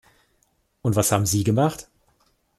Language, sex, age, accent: German, male, 30-39, Deutschland Deutsch